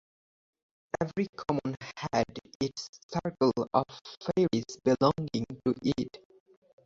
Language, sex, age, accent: English, male, 19-29, United States English